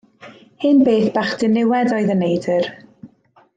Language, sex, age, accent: Welsh, female, 19-29, Y Deyrnas Unedig Cymraeg